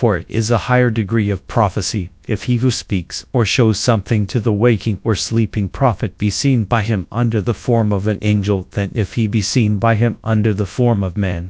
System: TTS, GradTTS